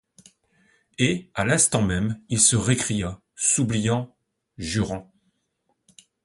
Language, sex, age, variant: French, male, 40-49, Français de métropole